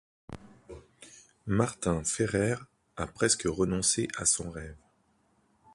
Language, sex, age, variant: French, male, 19-29, Français de métropole